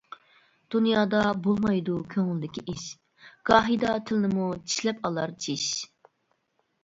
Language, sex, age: Uyghur, female, 30-39